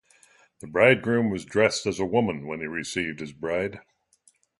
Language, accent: English, Canadian English